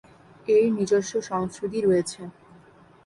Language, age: Bengali, 19-29